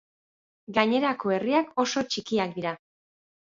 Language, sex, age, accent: Basque, female, 30-39, Batua